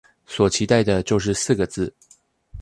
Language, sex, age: Chinese, male, 19-29